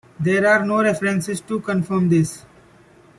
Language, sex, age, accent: English, male, 19-29, India and South Asia (India, Pakistan, Sri Lanka)